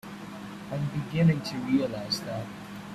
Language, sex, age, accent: English, male, 19-29, India and South Asia (India, Pakistan, Sri Lanka)